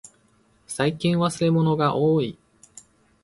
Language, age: Japanese, 30-39